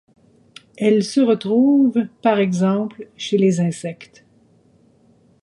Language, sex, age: French, female, 50-59